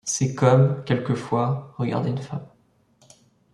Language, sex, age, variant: French, male, 19-29, Français de métropole